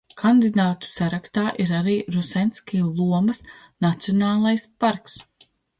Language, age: Latvian, 30-39